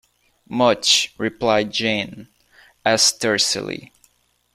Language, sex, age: English, male, 19-29